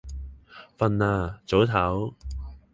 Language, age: Cantonese, 19-29